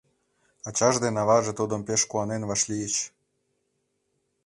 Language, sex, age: Mari, male, 19-29